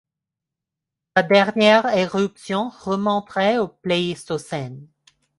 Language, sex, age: French, female, 30-39